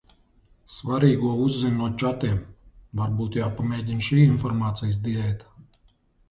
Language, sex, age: Latvian, male, 40-49